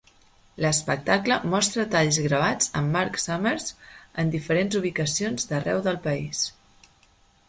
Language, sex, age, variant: Catalan, female, 30-39, Central